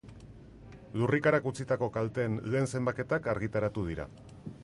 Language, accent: Basque, Mendebalekoa (Araba, Bizkaia, Gipuzkoako mendebaleko herri batzuk)